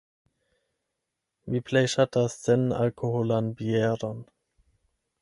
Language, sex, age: Esperanto, male, 30-39